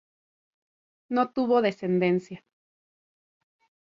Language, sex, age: Spanish, male, 40-49